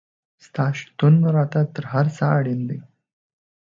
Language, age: Pashto, 19-29